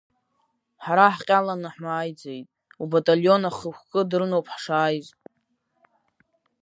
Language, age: Abkhazian, 30-39